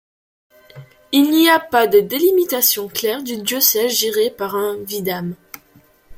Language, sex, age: French, female, 19-29